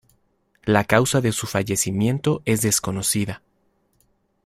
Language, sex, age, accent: Spanish, male, 30-39, México